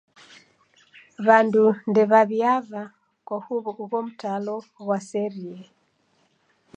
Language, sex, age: Taita, female, 60-69